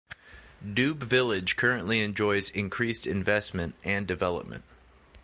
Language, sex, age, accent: English, male, 30-39, United States English